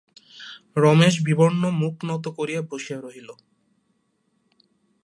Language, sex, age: Bengali, male, 19-29